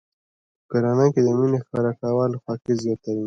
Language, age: Pashto, under 19